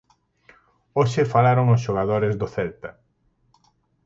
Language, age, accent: Galician, 40-49, Oriental (común en zona oriental)